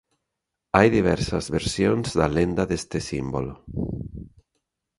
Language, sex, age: Galician, male, 40-49